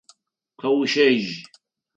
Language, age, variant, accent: Adyghe, 60-69, Адыгабзэ (Кирил, пстэумэ зэдыряе), Кıэмгуй (Çemguy)